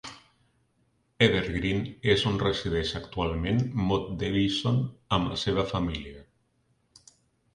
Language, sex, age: Catalan, male, 50-59